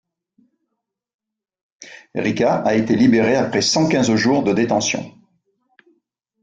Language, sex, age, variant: French, male, 50-59, Français de métropole